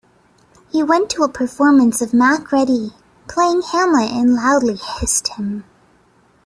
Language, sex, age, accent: English, female, 19-29, United States English